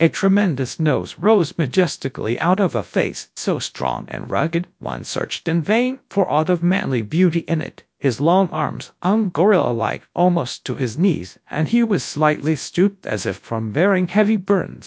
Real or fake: fake